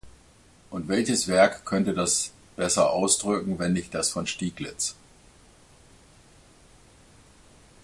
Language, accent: German, Hochdeutsch